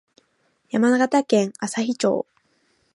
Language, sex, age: Japanese, female, under 19